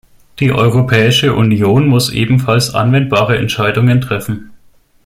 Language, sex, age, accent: German, male, 19-29, Deutschland Deutsch